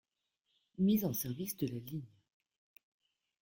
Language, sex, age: French, female, 40-49